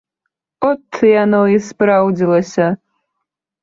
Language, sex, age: Belarusian, female, 19-29